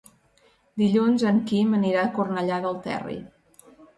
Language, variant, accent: Catalan, Central, central